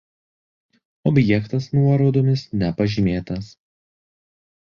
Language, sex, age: Lithuanian, male, 19-29